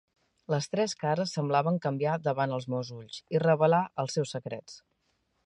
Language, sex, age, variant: Catalan, female, 40-49, Central